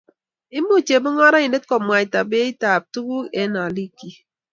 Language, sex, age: Kalenjin, female, 40-49